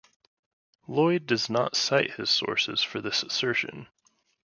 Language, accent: English, United States English